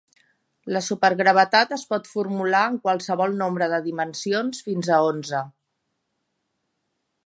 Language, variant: Catalan, Central